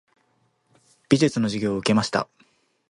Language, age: Japanese, 19-29